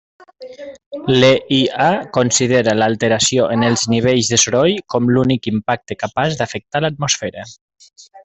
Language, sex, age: Catalan, male, 30-39